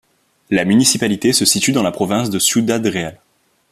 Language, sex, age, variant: French, male, 19-29, Français de métropole